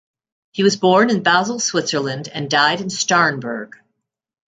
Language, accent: English, United States English